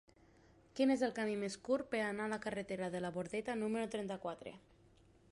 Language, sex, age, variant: Catalan, female, 19-29, Septentrional